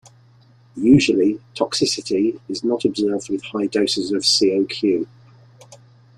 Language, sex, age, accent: English, male, 40-49, England English